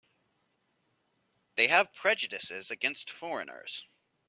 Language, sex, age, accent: English, male, 19-29, United States English